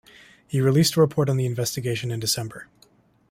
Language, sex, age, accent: English, male, 19-29, Canadian English